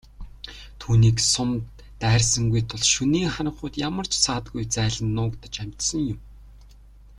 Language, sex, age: Mongolian, male, 19-29